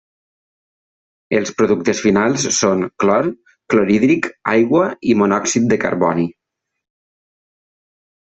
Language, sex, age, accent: Catalan, male, 30-39, valencià